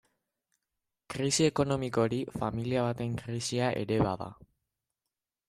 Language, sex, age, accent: Basque, male, under 19, Erdialdekoa edo Nafarra (Gipuzkoa, Nafarroa)